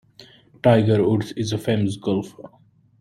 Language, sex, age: English, male, 30-39